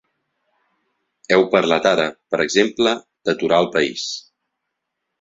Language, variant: Catalan, Central